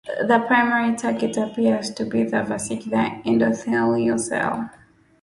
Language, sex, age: English, female, 19-29